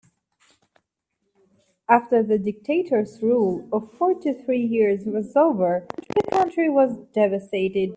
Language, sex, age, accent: English, female, 19-29, United States English